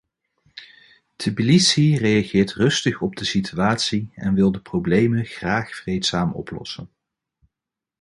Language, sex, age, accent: Dutch, male, 30-39, Nederlands Nederlands